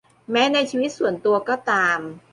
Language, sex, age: Thai, female, 40-49